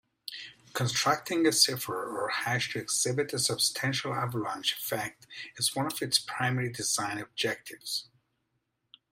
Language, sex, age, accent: English, male, 40-49, United States English